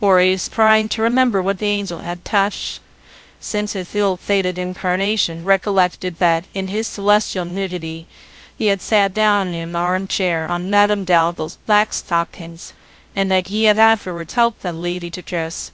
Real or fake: fake